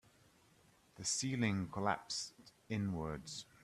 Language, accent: English, England English